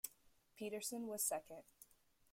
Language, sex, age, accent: English, female, under 19, United States English